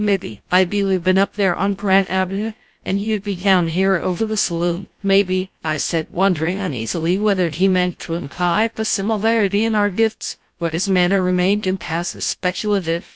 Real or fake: fake